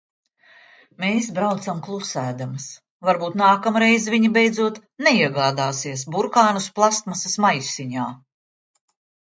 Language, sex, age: Latvian, female, 60-69